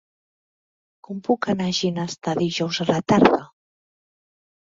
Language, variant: Catalan, Nord-Occidental